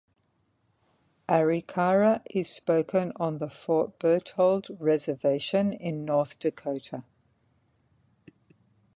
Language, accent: English, Australian English